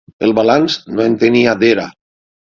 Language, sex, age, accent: Catalan, male, 50-59, valencià